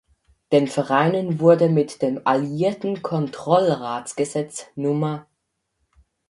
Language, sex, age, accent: German, male, under 19, Schweizerdeutsch